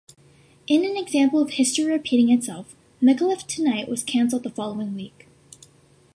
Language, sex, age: English, female, under 19